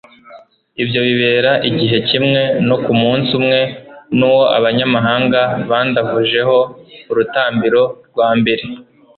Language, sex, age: Kinyarwanda, male, 19-29